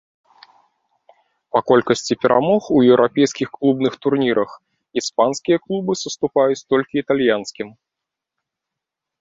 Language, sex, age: Belarusian, male, 30-39